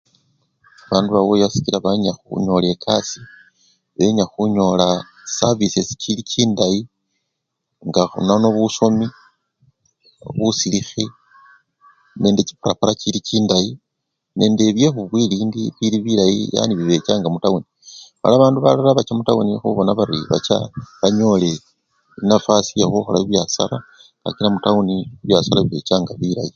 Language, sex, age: Luyia, male, 50-59